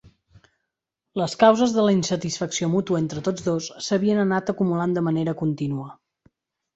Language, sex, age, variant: Catalan, female, 30-39, Central